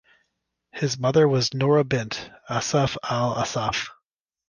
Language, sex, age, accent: English, male, 30-39, United States English